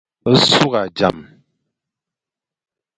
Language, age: Fang, 40-49